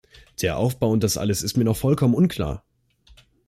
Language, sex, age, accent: German, male, under 19, Deutschland Deutsch